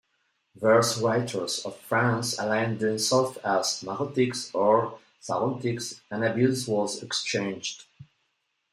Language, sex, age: English, male, 50-59